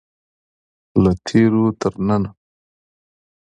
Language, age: Pashto, 30-39